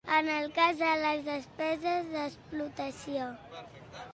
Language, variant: Catalan, Central